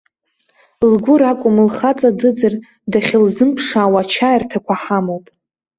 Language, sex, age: Abkhazian, female, 19-29